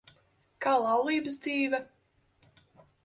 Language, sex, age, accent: Latvian, female, 19-29, Riga